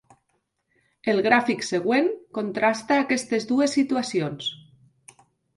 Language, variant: Catalan, Nord-Occidental